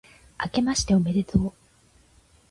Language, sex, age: Japanese, female, 19-29